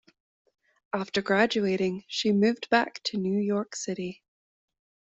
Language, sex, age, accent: English, female, 30-39, Canadian English